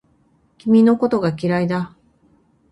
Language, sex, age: Japanese, female, 50-59